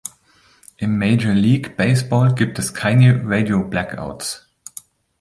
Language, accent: German, Deutschland Deutsch